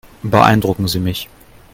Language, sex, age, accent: German, male, 40-49, Deutschland Deutsch